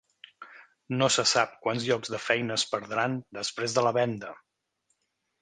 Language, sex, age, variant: Catalan, male, 50-59, Central